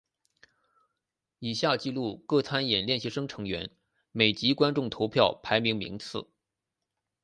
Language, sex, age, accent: Chinese, male, 19-29, 出生地：山东省